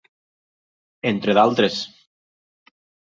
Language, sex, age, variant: Catalan, male, 50-59, Nord-Occidental